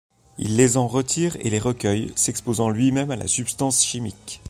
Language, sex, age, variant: French, male, 30-39, Français de métropole